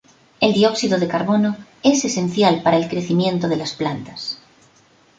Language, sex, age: Spanish, female, 50-59